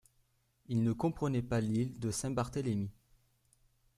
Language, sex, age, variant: French, male, under 19, Français de métropole